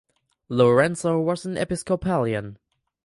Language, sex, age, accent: English, male, 19-29, United States English